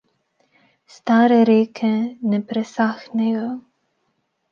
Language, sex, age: Slovenian, female, 19-29